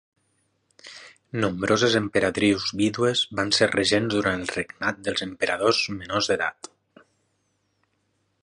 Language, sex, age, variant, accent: Catalan, male, 30-39, Nord-Occidental, Lleidatà